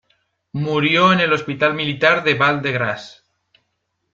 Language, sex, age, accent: Spanish, male, 19-29, España: Centro-Sur peninsular (Madrid, Toledo, Castilla-La Mancha)